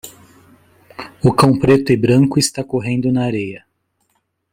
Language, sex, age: Portuguese, male, 40-49